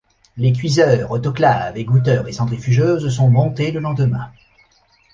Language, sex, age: French, male, 40-49